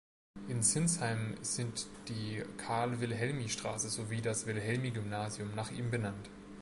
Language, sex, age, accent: German, male, 19-29, Deutschland Deutsch